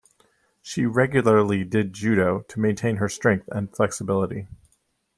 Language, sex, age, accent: English, male, 30-39, United States English